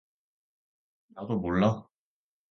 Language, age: Korean, 30-39